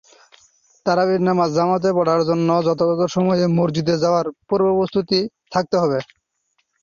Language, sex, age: Bengali, male, 19-29